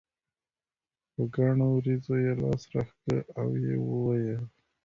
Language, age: Pashto, 19-29